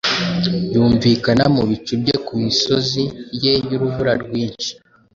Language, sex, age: Kinyarwanda, male, 19-29